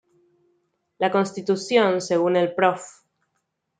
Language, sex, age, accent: Spanish, female, 19-29, Rioplatense: Argentina, Uruguay, este de Bolivia, Paraguay